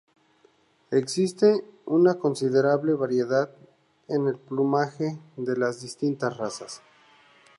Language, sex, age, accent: Spanish, male, 30-39, México